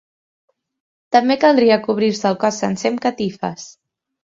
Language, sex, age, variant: Catalan, female, 19-29, Central